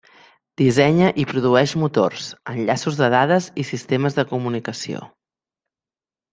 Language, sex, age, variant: Catalan, female, 40-49, Central